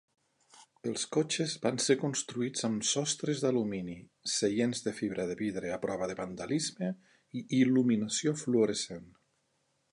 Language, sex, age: Catalan, male, 40-49